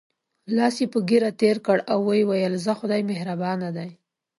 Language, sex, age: Pashto, female, 19-29